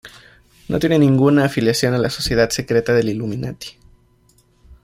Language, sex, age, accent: Spanish, male, 19-29, México